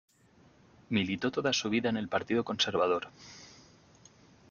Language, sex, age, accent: Spanish, male, 30-39, España: Norte peninsular (Asturias, Castilla y León, Cantabria, País Vasco, Navarra, Aragón, La Rioja, Guadalajara, Cuenca)